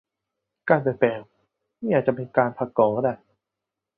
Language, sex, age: Thai, male, 19-29